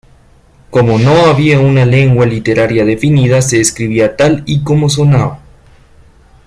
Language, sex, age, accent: Spanish, male, 19-29, América central